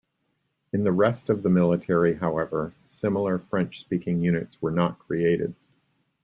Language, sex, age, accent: English, male, 60-69, United States English